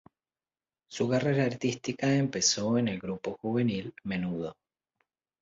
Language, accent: Spanish, Rioplatense: Argentina, Uruguay, este de Bolivia, Paraguay